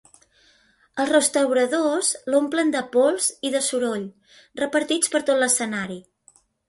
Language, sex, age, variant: Catalan, female, 40-49, Central